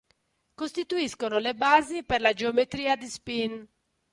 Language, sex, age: Italian, female, 50-59